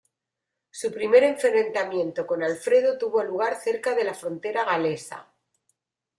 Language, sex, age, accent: Spanish, female, 40-49, España: Sur peninsular (Andalucia, Extremadura, Murcia)